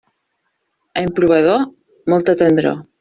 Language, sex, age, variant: Catalan, female, 40-49, Central